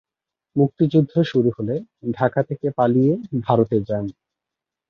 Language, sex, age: Bengali, male, 19-29